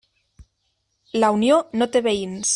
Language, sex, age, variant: Catalan, female, 19-29, Nord-Occidental